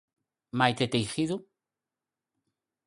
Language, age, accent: Galician, 60-69, Normativo (estándar)